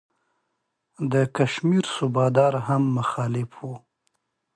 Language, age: Pashto, 30-39